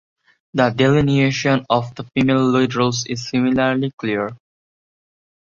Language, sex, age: English, male, 19-29